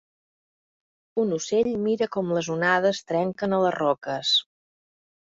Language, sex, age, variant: Catalan, female, 50-59, Central